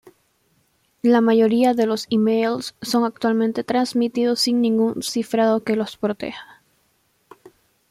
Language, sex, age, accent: Spanish, female, under 19, Andino-Pacífico: Colombia, Perú, Ecuador, oeste de Bolivia y Venezuela andina